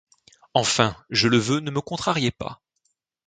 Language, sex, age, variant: French, male, 19-29, Français de métropole